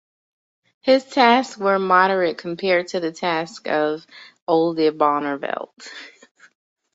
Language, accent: English, United States English